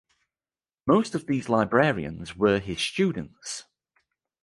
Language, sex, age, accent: English, male, 30-39, England English